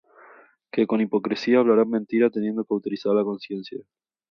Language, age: Spanish, 19-29